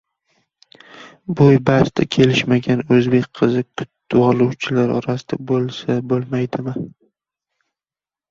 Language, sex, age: Uzbek, male, 19-29